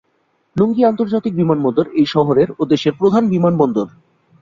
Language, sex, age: Bengali, male, 30-39